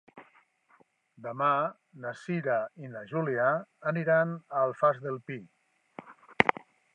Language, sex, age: Catalan, male, 60-69